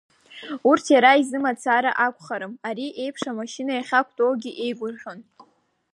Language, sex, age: Abkhazian, female, 19-29